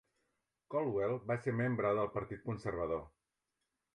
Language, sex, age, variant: Catalan, male, 40-49, Central